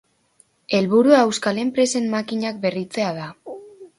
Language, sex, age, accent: Basque, female, under 19, Erdialdekoa edo Nafarra (Gipuzkoa, Nafarroa)